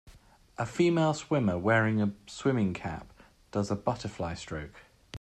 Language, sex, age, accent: English, male, 30-39, England English